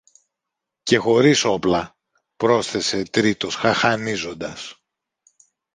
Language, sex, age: Greek, male, 50-59